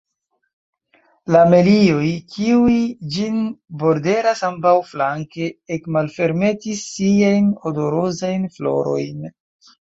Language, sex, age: Esperanto, male, 19-29